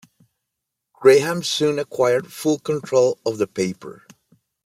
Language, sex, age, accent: English, male, 40-49, United States English